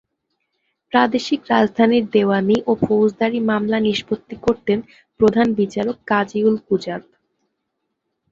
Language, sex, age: Bengali, female, 19-29